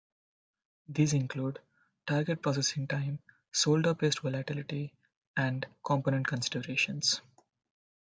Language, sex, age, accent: English, male, 19-29, India and South Asia (India, Pakistan, Sri Lanka)